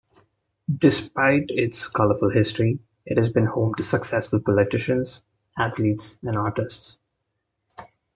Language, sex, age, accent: English, male, 19-29, India and South Asia (India, Pakistan, Sri Lanka)